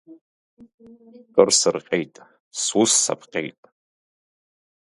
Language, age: Abkhazian, 19-29